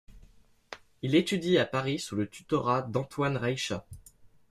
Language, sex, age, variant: French, male, under 19, Français de métropole